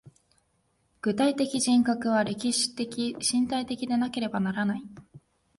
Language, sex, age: Japanese, female, 19-29